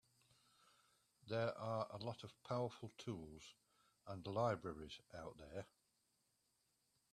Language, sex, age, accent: English, male, 60-69, England English